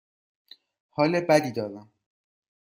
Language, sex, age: Persian, male, 19-29